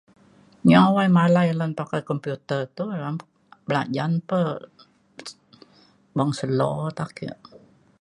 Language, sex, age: Mainstream Kenyah, female, 70-79